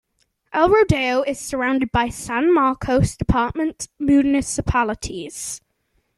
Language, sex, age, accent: English, male, under 19, England English